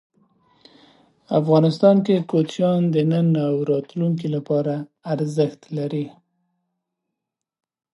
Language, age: Pashto, 19-29